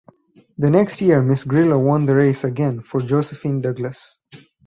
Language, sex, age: English, male, 19-29